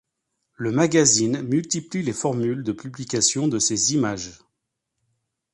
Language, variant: French, Français de métropole